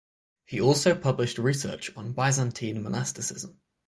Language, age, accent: English, 19-29, England English; Northern English